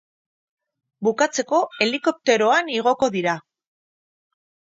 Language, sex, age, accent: Basque, female, 50-59, Erdialdekoa edo Nafarra (Gipuzkoa, Nafarroa)